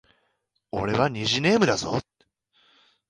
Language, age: Japanese, 19-29